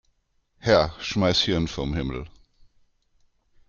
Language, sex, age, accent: German, male, 50-59, Deutschland Deutsch